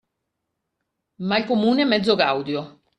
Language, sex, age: Italian, female, 50-59